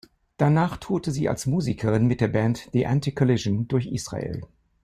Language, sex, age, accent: German, male, 70-79, Deutschland Deutsch